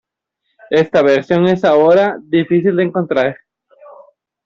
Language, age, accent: Spanish, 19-29, América central